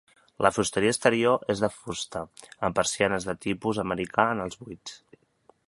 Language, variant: Catalan, Central